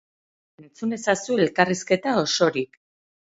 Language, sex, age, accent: Basque, female, 50-59, Erdialdekoa edo Nafarra (Gipuzkoa, Nafarroa)